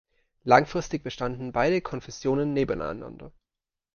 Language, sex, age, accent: German, male, 19-29, Deutschland Deutsch